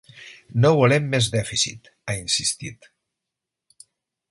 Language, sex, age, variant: Catalan, male, 50-59, Nord-Occidental